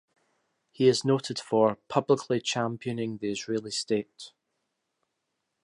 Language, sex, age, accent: English, male, 30-39, Scottish English